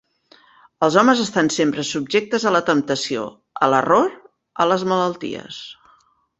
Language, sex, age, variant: Catalan, female, 50-59, Central